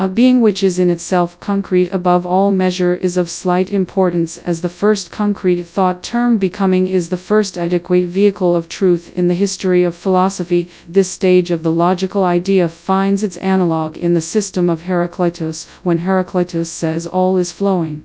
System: TTS, FastPitch